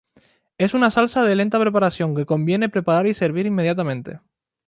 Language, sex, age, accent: Spanish, male, 19-29, España: Islas Canarias